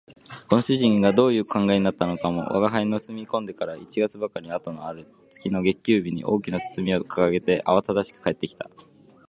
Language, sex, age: Japanese, male, 19-29